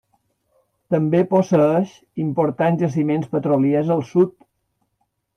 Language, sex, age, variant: Catalan, male, 60-69, Balear